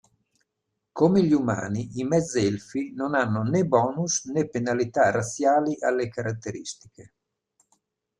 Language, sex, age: Italian, male, 60-69